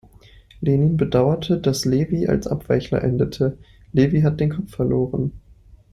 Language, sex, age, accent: German, male, 19-29, Deutschland Deutsch